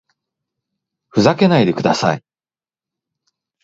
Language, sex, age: Japanese, male, 50-59